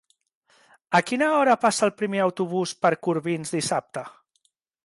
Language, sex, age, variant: Catalan, male, 19-29, Central